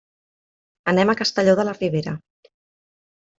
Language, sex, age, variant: Catalan, female, 30-39, Central